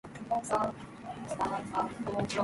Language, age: English, 30-39